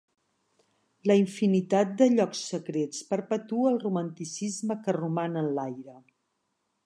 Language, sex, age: Catalan, female, 50-59